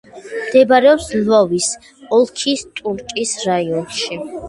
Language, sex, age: Georgian, female, 19-29